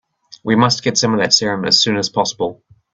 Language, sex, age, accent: English, male, 19-29, New Zealand English